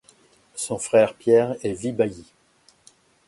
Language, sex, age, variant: French, male, 60-69, Français de métropole